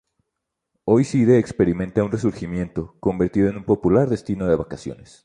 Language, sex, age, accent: Spanish, male, 19-29, México